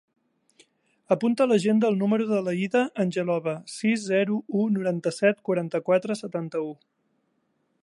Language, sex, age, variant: Catalan, male, 40-49, Central